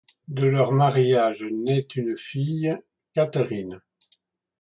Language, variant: French, Français de métropole